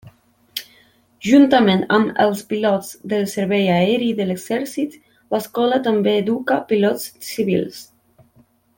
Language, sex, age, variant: Catalan, male, 19-29, Central